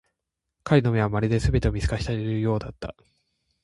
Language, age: Japanese, 19-29